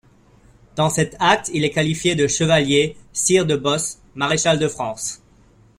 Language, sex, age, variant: French, male, 30-39, Français de métropole